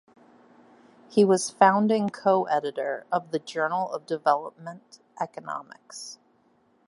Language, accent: English, United States English